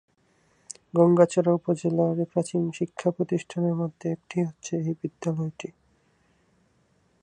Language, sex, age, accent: Bengali, male, 19-29, প্রমিত বাংলা